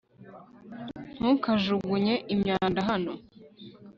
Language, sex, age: Kinyarwanda, female, 19-29